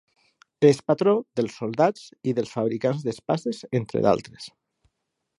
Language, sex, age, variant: Catalan, male, 40-49, Valencià meridional